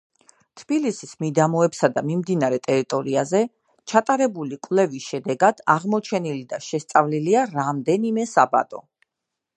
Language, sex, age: Georgian, female, 30-39